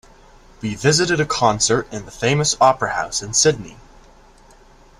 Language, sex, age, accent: English, male, under 19, United States English